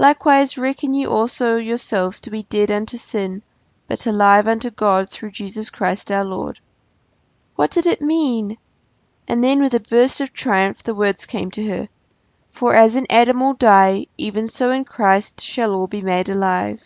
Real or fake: real